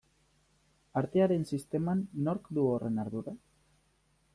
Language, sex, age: Basque, male, 19-29